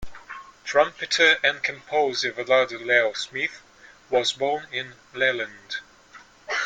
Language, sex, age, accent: English, male, 40-49, England English